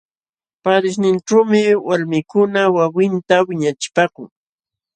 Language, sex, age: Jauja Wanca Quechua, female, 70-79